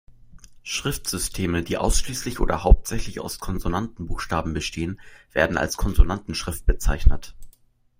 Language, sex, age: German, male, under 19